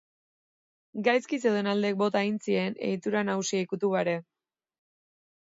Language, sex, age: Basque, female, 30-39